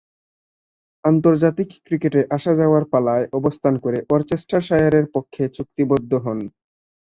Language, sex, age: Bengali, male, 19-29